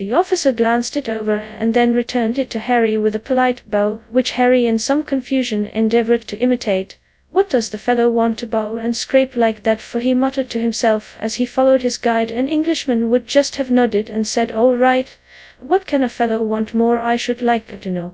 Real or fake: fake